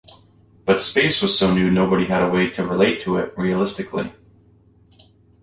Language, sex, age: English, male, 19-29